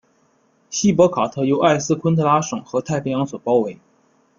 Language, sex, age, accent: Chinese, male, 19-29, 出生地：山东省